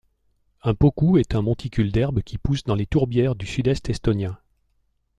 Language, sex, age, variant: French, male, 60-69, Français de métropole